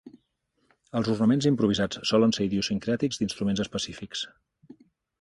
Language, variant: Catalan, Central